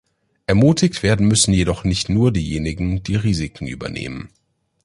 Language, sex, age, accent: German, male, 19-29, Deutschland Deutsch